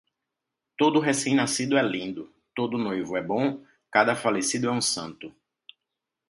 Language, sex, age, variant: Portuguese, male, 30-39, Portuguese (Brasil)